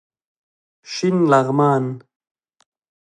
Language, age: Pashto, 19-29